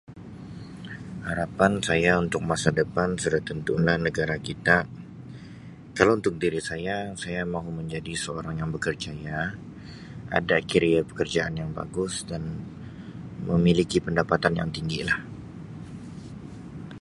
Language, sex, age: Sabah Malay, male, 19-29